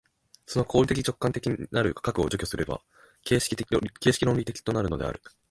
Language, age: Japanese, 19-29